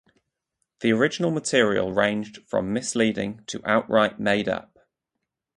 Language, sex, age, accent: English, male, 19-29, England English